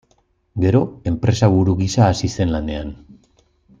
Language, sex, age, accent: Basque, male, 40-49, Erdialdekoa edo Nafarra (Gipuzkoa, Nafarroa)